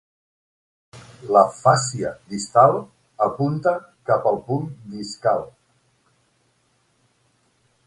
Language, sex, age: Catalan, male, 50-59